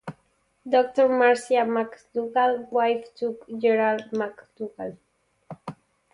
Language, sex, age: English, male, 19-29